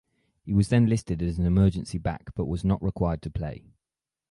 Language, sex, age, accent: English, male, 19-29, England English